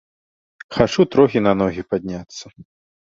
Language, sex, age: Belarusian, male, 19-29